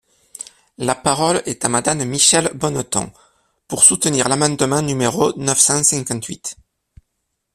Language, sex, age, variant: French, male, 30-39, Français de métropole